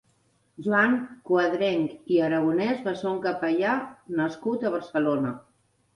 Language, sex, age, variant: Catalan, female, 60-69, Central